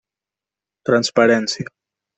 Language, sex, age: Catalan, male, 19-29